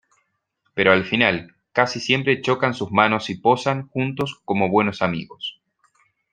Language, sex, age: Spanish, male, 19-29